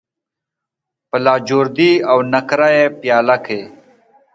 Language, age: Pashto, 40-49